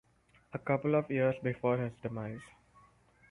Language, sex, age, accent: English, male, under 19, India and South Asia (India, Pakistan, Sri Lanka)